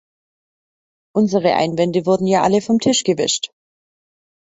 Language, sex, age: German, female, 30-39